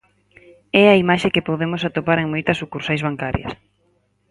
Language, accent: Galician, Normativo (estándar)